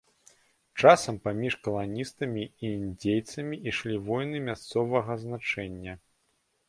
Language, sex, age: Belarusian, male, 40-49